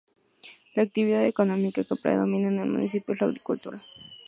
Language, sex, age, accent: Spanish, female, under 19, México